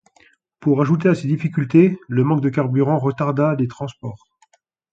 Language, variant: French, Français de métropole